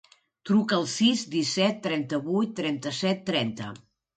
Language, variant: Catalan, Nord-Occidental